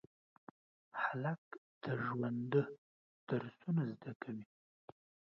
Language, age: Pashto, 19-29